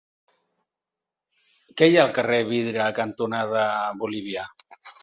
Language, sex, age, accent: Catalan, male, 50-59, Barcelonès